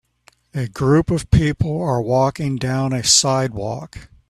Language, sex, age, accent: English, male, 70-79, United States English